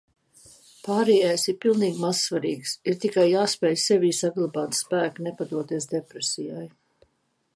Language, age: Latvian, 60-69